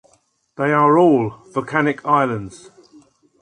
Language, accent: English, England English